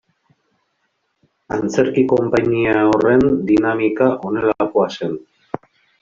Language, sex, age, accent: Basque, male, 40-49, Mendebalekoa (Araba, Bizkaia, Gipuzkoako mendebaleko herri batzuk)